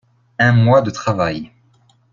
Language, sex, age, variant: French, male, 19-29, Français de métropole